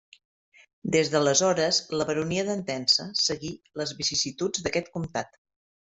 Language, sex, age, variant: Catalan, female, 40-49, Central